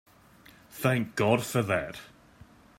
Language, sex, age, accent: English, male, 40-49, Australian English